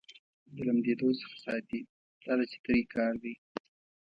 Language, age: Pashto, 19-29